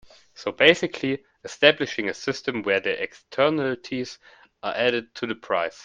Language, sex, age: English, male, 19-29